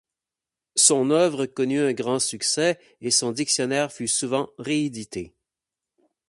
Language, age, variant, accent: French, 30-39, Français d'Amérique du Nord, Français du Canada